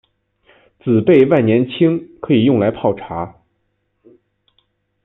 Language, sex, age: Chinese, male, 19-29